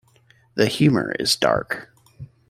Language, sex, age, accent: English, male, 50-59, United States English